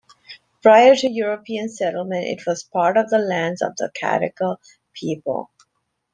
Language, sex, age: English, female, 50-59